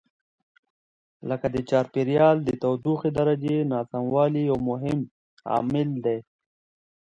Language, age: Pashto, 30-39